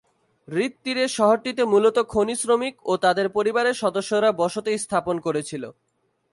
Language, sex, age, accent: Bengali, male, 19-29, fluent